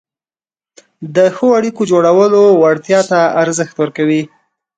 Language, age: Pashto, 19-29